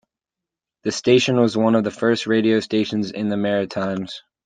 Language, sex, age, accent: English, male, 19-29, United States English